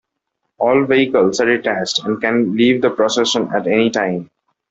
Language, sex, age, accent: English, male, 19-29, India and South Asia (India, Pakistan, Sri Lanka)